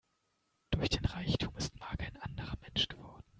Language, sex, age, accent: German, male, 19-29, Deutschland Deutsch